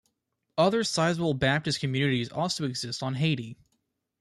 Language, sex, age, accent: English, male, under 19, United States English